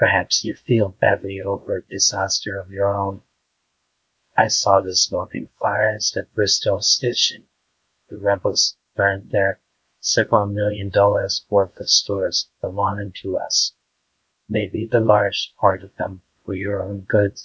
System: TTS, GlowTTS